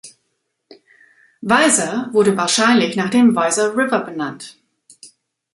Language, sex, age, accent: German, female, 50-59, Deutschland Deutsch